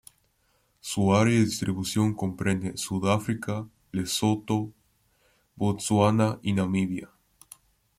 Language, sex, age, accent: Spanish, male, under 19, Andino-Pacífico: Colombia, Perú, Ecuador, oeste de Bolivia y Venezuela andina